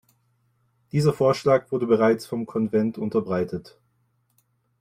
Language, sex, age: German, male, 19-29